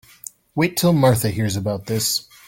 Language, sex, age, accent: English, male, 19-29, United States English